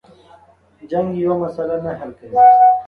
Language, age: Pashto, 19-29